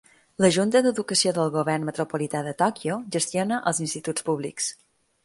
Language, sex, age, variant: Catalan, female, 40-49, Balear